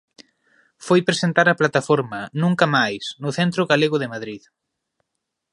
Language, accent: Galician, Oriental (común en zona oriental)